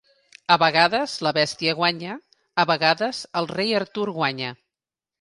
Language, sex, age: Catalan, female, 50-59